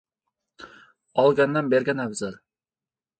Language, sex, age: Uzbek, male, 19-29